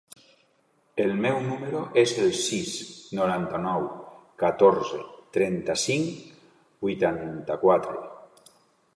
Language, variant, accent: Catalan, Alacantí, valencià